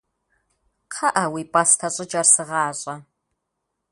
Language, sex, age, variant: Kabardian, female, 30-39, Адыгэбзэ (Къэбэрдей, Кирил, псоми зэдай)